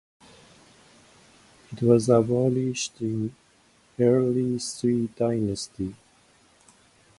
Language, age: English, 30-39